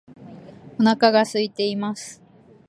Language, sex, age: Japanese, female, under 19